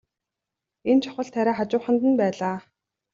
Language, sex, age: Mongolian, female, 19-29